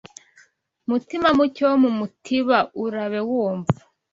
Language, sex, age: Kinyarwanda, female, 19-29